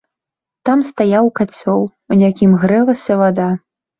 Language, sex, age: Belarusian, female, 19-29